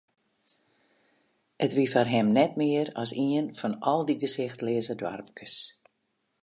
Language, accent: Western Frisian, Klaaifrysk